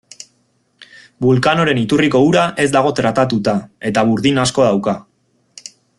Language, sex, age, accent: Basque, male, 19-29, Erdialdekoa edo Nafarra (Gipuzkoa, Nafarroa)